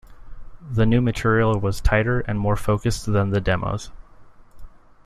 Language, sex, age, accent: English, male, 19-29, United States English